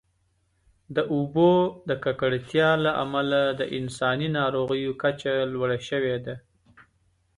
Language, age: Pashto, 30-39